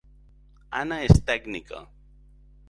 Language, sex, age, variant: Catalan, male, 40-49, Valencià meridional